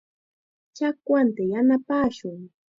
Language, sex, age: Chiquián Ancash Quechua, female, 19-29